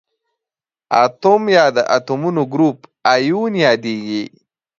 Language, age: Pashto, 19-29